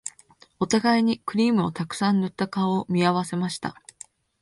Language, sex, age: Japanese, female, 19-29